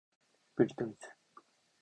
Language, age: Japanese, 19-29